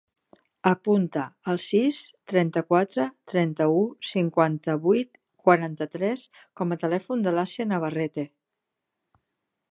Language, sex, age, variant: Catalan, female, 40-49, Central